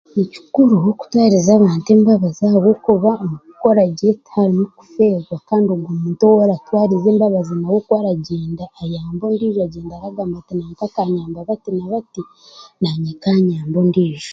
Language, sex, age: Chiga, male, 30-39